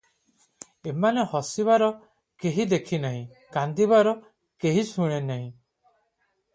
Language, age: Odia, 40-49